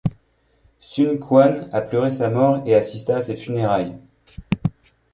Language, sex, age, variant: French, male, 30-39, Français de métropole